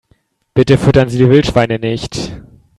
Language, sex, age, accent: German, male, 19-29, Deutschland Deutsch